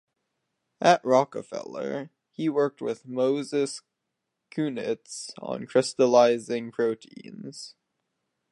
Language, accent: English, United States English